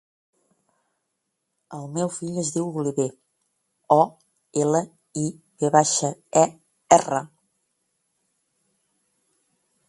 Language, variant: Catalan, Nord-Occidental